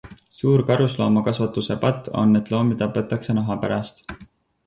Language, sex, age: Estonian, male, 19-29